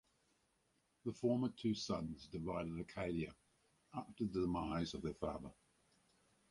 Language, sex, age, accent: English, male, 70-79, Australian English